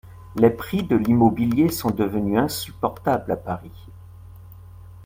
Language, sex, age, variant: French, male, 40-49, Français de métropole